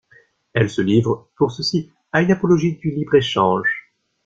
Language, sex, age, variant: French, male, 19-29, Français de métropole